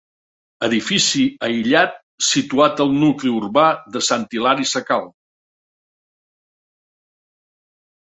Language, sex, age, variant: Catalan, male, 60-69, Central